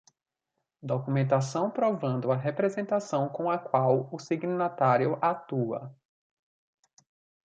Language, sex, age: Portuguese, male, 19-29